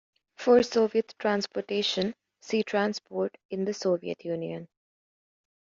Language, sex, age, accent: English, female, under 19, United States English